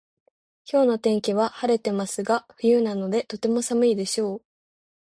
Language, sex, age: Japanese, female, 19-29